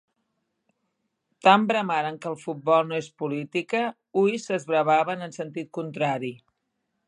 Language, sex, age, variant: Catalan, female, 50-59, Central